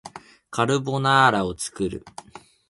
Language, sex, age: Japanese, male, 19-29